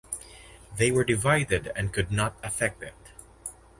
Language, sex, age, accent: English, male, under 19, Filipino